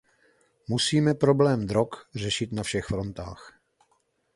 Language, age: Czech, 40-49